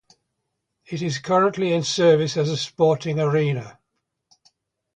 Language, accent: English, British English